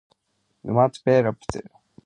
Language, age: Asturian, under 19